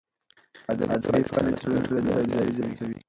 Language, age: Pashto, under 19